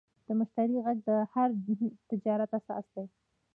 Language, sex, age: Pashto, female, under 19